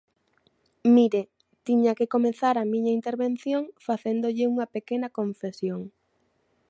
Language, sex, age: Galician, female, 19-29